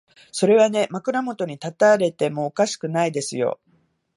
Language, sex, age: Japanese, female, 50-59